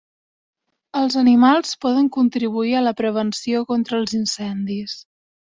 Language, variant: Catalan, Central